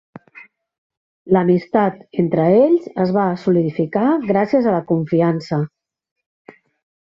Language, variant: Catalan, Central